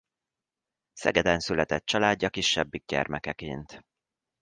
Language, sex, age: Hungarian, male, 40-49